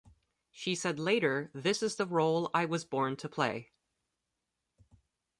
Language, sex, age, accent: English, male, under 19, United States English